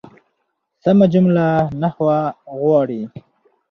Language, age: Pashto, 19-29